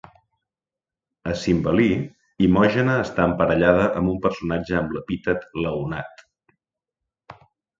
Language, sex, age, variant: Catalan, male, 40-49, Central